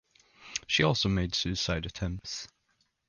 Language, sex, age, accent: English, male, under 19, England English